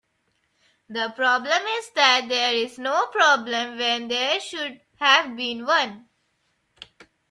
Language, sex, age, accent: English, female, under 19, India and South Asia (India, Pakistan, Sri Lanka)